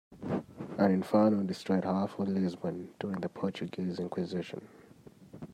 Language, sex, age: English, male, 19-29